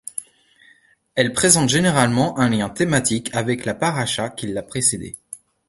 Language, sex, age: French, male, 19-29